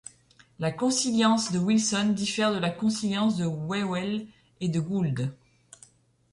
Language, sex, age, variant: French, female, 30-39, Français de métropole